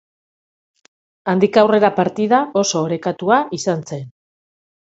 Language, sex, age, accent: Basque, female, 50-59, Mendebalekoa (Araba, Bizkaia, Gipuzkoako mendebaleko herri batzuk)